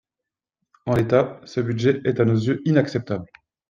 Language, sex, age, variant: French, male, 30-39, Français de métropole